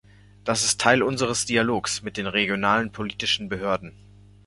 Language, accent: German, Deutschland Deutsch